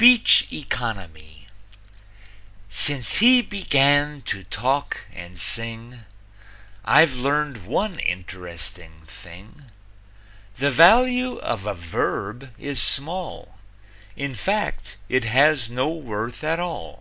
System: none